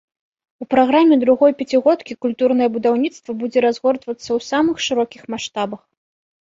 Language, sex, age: Belarusian, female, 19-29